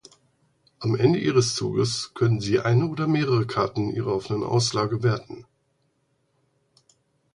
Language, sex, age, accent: German, male, 40-49, Deutschland Deutsch